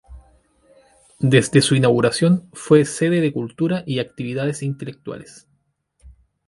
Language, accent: Spanish, Chileno: Chile, Cuyo